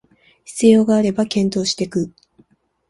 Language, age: Japanese, 19-29